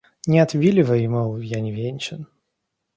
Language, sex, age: Russian, male, 19-29